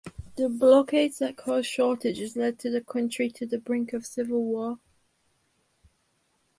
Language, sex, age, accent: English, female, under 19, England English